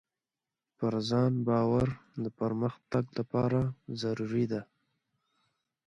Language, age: Pashto, 19-29